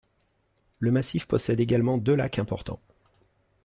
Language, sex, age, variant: French, male, 40-49, Français de métropole